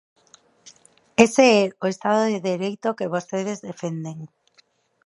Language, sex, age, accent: Galician, female, 30-39, Normativo (estándar)